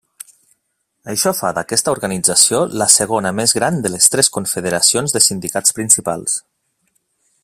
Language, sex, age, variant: Catalan, male, 30-39, Nord-Occidental